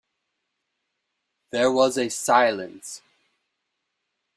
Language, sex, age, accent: English, male, 30-39, United States English